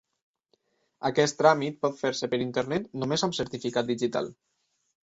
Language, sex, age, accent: Catalan, male, 19-29, valencià